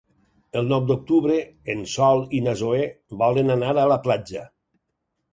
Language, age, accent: Catalan, 60-69, valencià